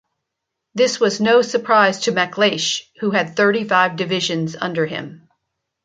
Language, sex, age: English, female, 60-69